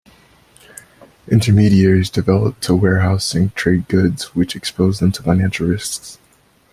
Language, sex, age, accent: English, male, 19-29, United States English